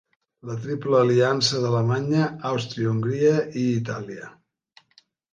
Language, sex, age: Catalan, male, 70-79